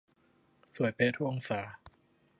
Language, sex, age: Thai, male, under 19